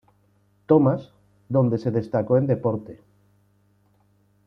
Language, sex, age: Spanish, male, 40-49